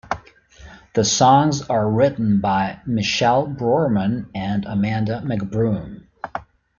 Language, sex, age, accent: English, male, 40-49, United States English